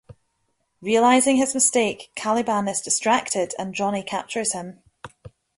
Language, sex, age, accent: English, female, 19-29, Scottish English